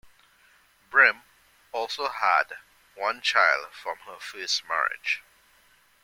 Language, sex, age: English, male, 40-49